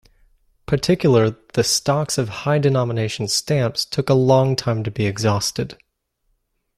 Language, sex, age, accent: English, male, 19-29, United States English